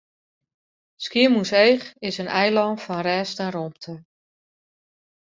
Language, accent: Western Frisian, Wâldfrysk